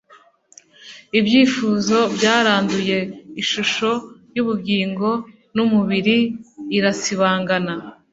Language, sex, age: Kinyarwanda, female, 19-29